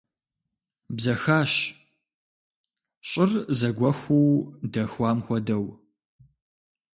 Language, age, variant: Kabardian, 19-29, Адыгэбзэ (Къэбэрдей, Кирил, псоми зэдай)